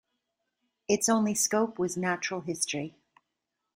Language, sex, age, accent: English, female, 40-49, United States English